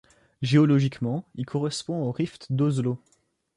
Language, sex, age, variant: French, male, 19-29, Français de métropole